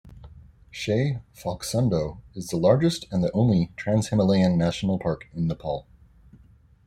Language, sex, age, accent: English, male, 19-29, United States English